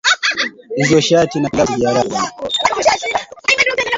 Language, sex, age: Swahili, male, 19-29